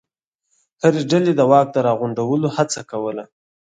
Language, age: Pashto, 19-29